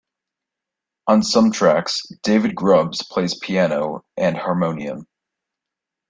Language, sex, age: English, male, under 19